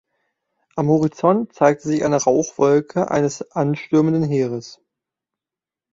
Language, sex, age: German, male, 19-29